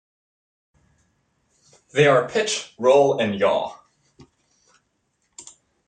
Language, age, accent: English, 19-29, United States English